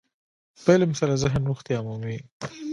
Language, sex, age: Pashto, female, 19-29